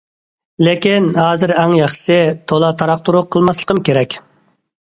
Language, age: Uyghur, 30-39